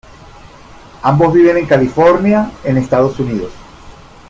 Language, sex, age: Spanish, male, 50-59